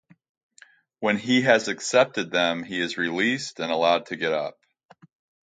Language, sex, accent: English, male, United States English